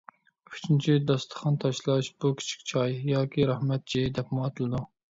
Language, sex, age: Uyghur, male, 30-39